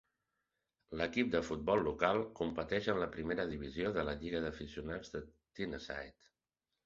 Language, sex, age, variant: Catalan, male, 30-39, Central